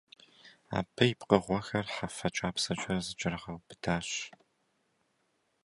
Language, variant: Kabardian, Адыгэбзэ (Къэбэрдей, Кирил, псоми зэдай)